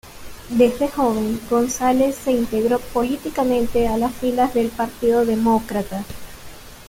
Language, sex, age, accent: Spanish, female, 30-39, Caribe: Cuba, Venezuela, Puerto Rico, República Dominicana, Panamá, Colombia caribeña, México caribeño, Costa del golfo de México